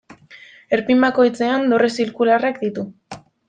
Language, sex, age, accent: Basque, female, 19-29, Mendebalekoa (Araba, Bizkaia, Gipuzkoako mendebaleko herri batzuk)